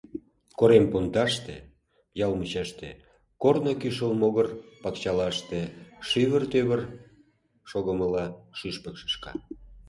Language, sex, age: Mari, male, 50-59